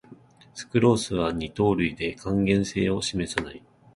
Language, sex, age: Japanese, male, 30-39